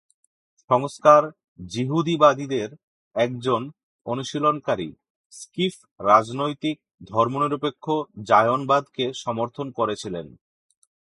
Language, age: Bengali, 30-39